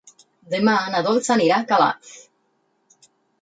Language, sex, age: Catalan, female, 50-59